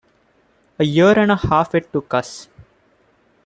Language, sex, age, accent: English, male, 19-29, India and South Asia (India, Pakistan, Sri Lanka)